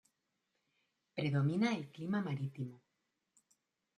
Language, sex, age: Spanish, female, 40-49